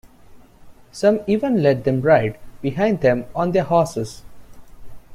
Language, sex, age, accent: English, male, 19-29, India and South Asia (India, Pakistan, Sri Lanka)